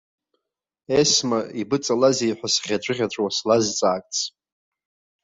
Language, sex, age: Abkhazian, male, 40-49